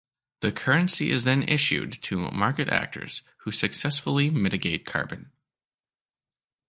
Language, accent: English, Canadian English